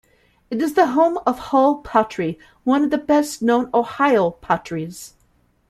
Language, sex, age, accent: English, female, 50-59, United States English